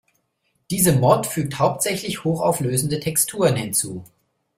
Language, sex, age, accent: German, male, 30-39, Deutschland Deutsch